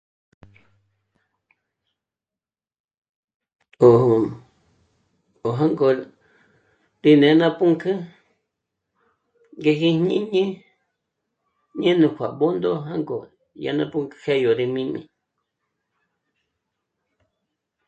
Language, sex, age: Michoacán Mazahua, female, 60-69